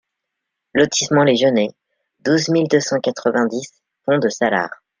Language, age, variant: French, 19-29, Français de métropole